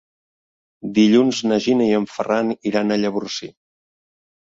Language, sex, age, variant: Catalan, male, 50-59, Central